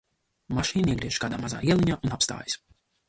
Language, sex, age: Latvian, male, 19-29